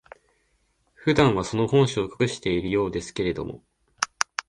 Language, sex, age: Japanese, male, 19-29